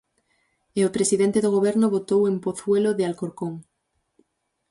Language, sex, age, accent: Galician, female, 19-29, Oriental (común en zona oriental)